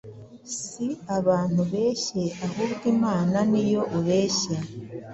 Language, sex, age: Kinyarwanda, female, 40-49